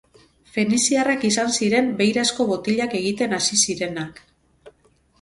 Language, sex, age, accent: Basque, female, 40-49, Mendebalekoa (Araba, Bizkaia, Gipuzkoako mendebaleko herri batzuk)